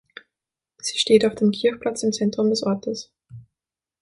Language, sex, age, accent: German, female, 19-29, Österreichisches Deutsch